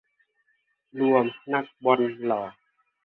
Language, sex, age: Thai, male, 19-29